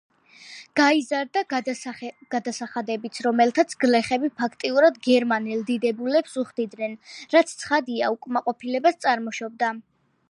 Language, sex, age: Georgian, female, under 19